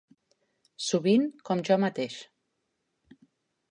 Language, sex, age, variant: Catalan, female, 40-49, Central